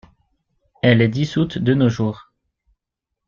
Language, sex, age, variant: French, male, 19-29, Français de métropole